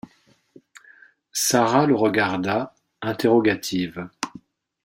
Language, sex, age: French, male, 40-49